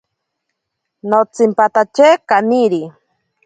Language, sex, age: Ashéninka Perené, female, 19-29